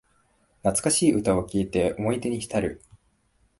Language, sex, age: Japanese, male, 19-29